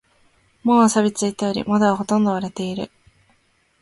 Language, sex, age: Japanese, female, 19-29